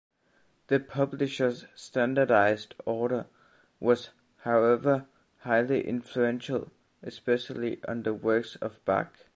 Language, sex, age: English, male, under 19